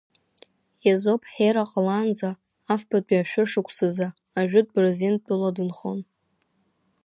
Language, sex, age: Abkhazian, female, under 19